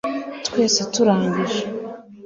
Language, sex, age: Kinyarwanda, female, 19-29